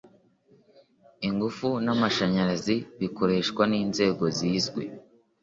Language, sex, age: Kinyarwanda, male, under 19